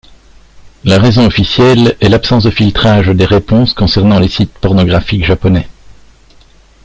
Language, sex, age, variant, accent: French, male, 50-59, Français d'Europe, Français de Belgique